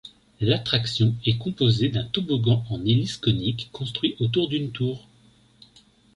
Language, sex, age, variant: French, male, 30-39, Français de métropole